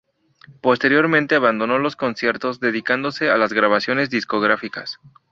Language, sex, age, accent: Spanish, male, 19-29, México